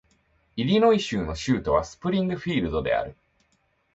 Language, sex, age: Japanese, male, 19-29